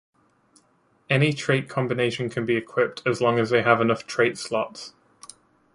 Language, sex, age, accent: English, male, 19-29, England English